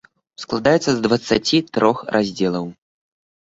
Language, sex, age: Belarusian, male, 19-29